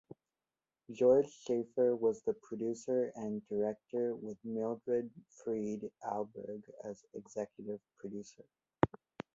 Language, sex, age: English, male, 19-29